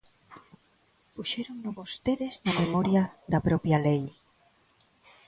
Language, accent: Galician, Neofalante